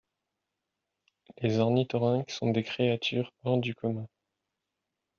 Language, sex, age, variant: French, male, 19-29, Français de métropole